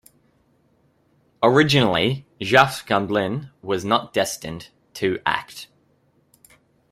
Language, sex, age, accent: English, male, 19-29, Australian English